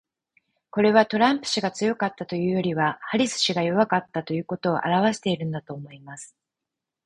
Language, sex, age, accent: Japanese, female, 40-49, 標準語